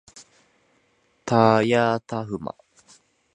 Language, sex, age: Japanese, male, 19-29